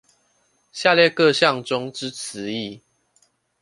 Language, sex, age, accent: Chinese, male, 19-29, 出生地：臺北市